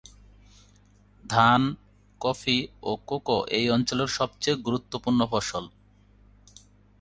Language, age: Bengali, 30-39